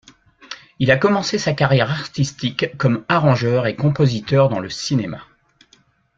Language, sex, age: French, male, 60-69